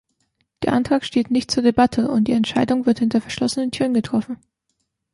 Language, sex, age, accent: German, female, 19-29, Deutschland Deutsch